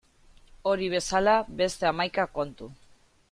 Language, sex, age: Basque, female, 30-39